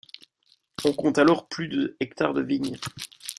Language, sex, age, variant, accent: French, male, 19-29, Français d'Europe, Français de Belgique